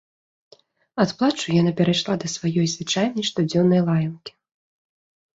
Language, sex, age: Belarusian, female, 30-39